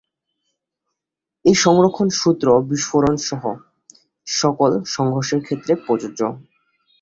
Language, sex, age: Bengali, male, under 19